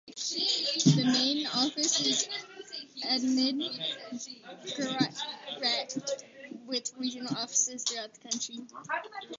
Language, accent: English, United States English